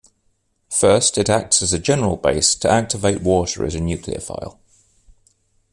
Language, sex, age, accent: English, male, 30-39, England English